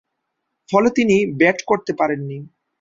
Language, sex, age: Bengali, male, 19-29